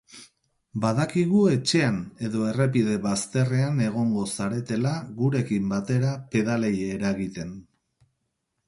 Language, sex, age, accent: Basque, male, 40-49, Mendebalekoa (Araba, Bizkaia, Gipuzkoako mendebaleko herri batzuk)